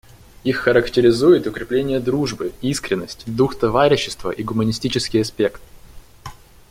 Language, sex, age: Russian, male, 19-29